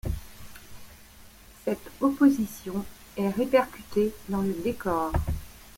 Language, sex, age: French, female, 50-59